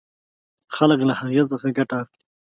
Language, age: Pashto, 19-29